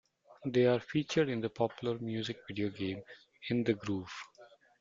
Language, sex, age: English, male, 40-49